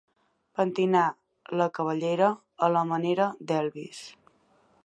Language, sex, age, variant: Catalan, female, 19-29, Central